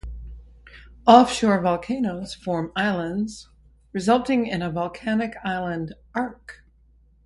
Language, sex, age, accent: English, female, 60-69, United States English